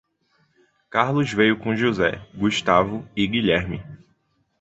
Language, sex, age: Portuguese, male, 19-29